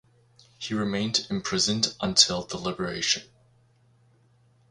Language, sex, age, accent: English, male, 19-29, Canadian English